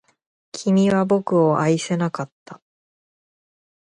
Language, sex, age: Japanese, female, 30-39